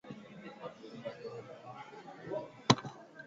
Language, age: English, 19-29